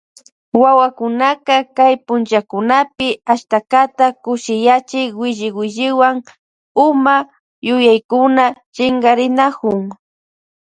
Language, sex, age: Loja Highland Quichua, female, 19-29